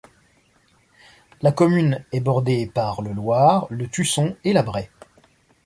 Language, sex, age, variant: French, male, 19-29, Français de métropole